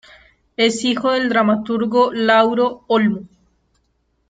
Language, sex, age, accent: Spanish, female, 19-29, Andino-Pacífico: Colombia, Perú, Ecuador, oeste de Bolivia y Venezuela andina